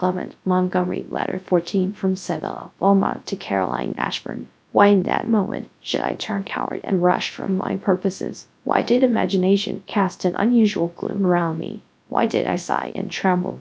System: TTS, GradTTS